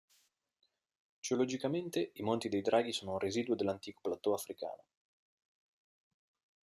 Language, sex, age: Italian, male, 30-39